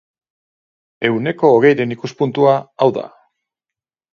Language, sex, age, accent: Basque, male, 40-49, Mendebalekoa (Araba, Bizkaia, Gipuzkoako mendebaleko herri batzuk)